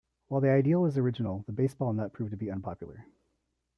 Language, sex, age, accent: English, male, 30-39, United States English